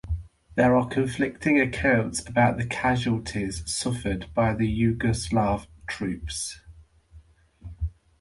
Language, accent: English, England English